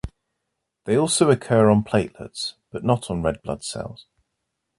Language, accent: English, England English